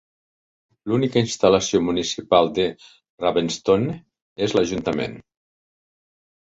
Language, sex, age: Catalan, male, 60-69